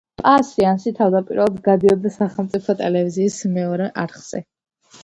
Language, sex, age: Georgian, female, under 19